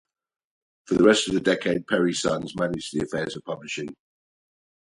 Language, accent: English, England English